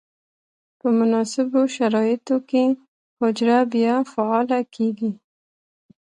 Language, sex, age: Pashto, female, 19-29